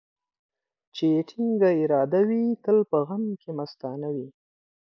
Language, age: Pashto, 19-29